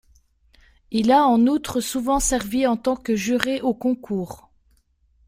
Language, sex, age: French, female, 30-39